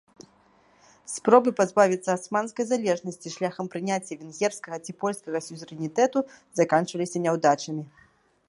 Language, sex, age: Belarusian, female, 30-39